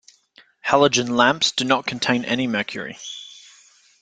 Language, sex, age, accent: English, male, 19-29, Australian English